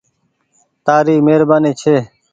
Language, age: Goaria, 19-29